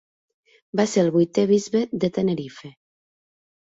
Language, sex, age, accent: Catalan, female, 19-29, central; nord-occidental